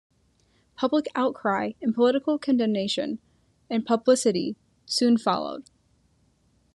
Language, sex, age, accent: English, female, under 19, United States English